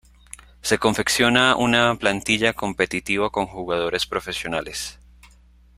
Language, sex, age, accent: Spanish, male, 19-29, Andino-Pacífico: Colombia, Perú, Ecuador, oeste de Bolivia y Venezuela andina